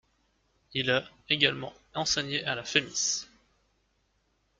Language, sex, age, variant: French, male, 19-29, Français de métropole